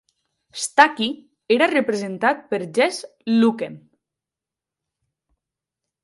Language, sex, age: Catalan, male, under 19